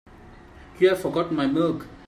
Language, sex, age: English, male, 19-29